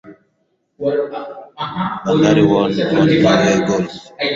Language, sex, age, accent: English, male, 19-29, United States English